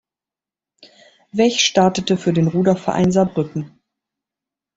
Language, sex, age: German, female, 50-59